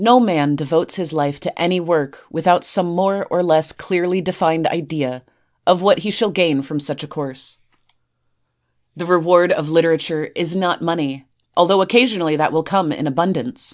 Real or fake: real